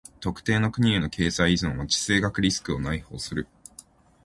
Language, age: Japanese, 19-29